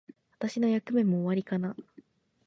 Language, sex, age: Japanese, female, under 19